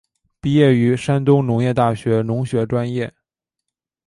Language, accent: Chinese, 出生地：天津市